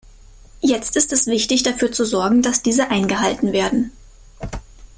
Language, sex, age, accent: German, female, 19-29, Deutschland Deutsch